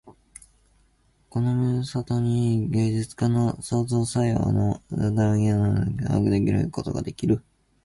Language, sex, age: Japanese, male, 19-29